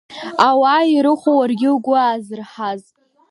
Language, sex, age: Abkhazian, female, under 19